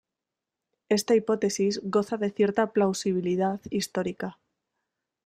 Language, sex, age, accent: Spanish, female, 19-29, España: Centro-Sur peninsular (Madrid, Toledo, Castilla-La Mancha)